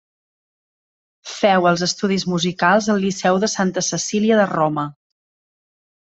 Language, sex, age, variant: Catalan, female, 30-39, Central